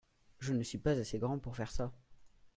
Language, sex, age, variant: French, male, under 19, Français de métropole